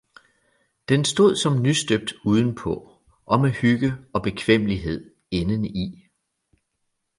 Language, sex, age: Danish, male, 40-49